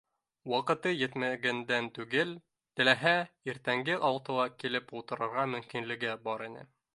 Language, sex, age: Bashkir, male, 19-29